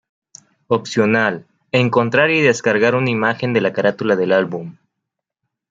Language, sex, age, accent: Spanish, male, 19-29, México